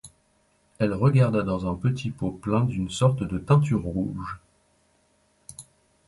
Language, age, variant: French, 40-49, Français des départements et régions d'outre-mer